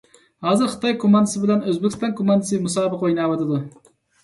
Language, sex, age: Uyghur, male, 30-39